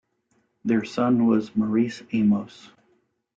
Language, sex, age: English, male, 40-49